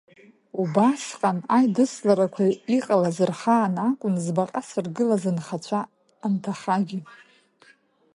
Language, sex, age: Abkhazian, female, 30-39